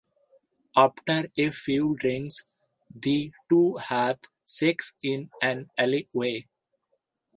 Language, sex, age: English, male, 19-29